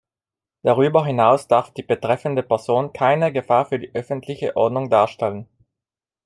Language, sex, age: German, male, 30-39